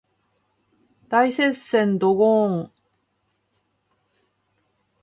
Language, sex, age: Japanese, female, 50-59